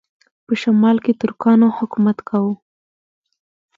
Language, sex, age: Pashto, female, 19-29